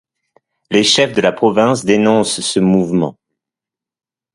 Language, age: French, 40-49